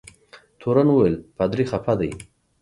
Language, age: Pashto, 30-39